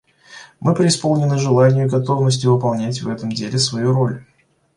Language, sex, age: Russian, male, 19-29